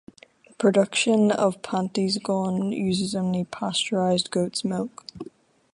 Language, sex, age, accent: English, female, 19-29, Irish English